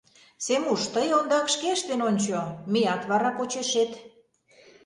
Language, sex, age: Mari, female, 50-59